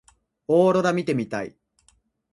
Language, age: Japanese, 19-29